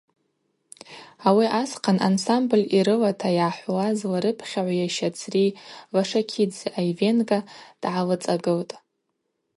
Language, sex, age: Abaza, female, 19-29